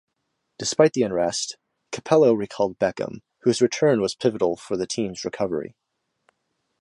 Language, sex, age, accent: English, male, 19-29, United States English